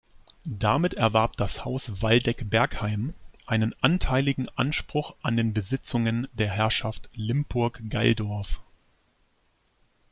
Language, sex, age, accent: German, male, 30-39, Deutschland Deutsch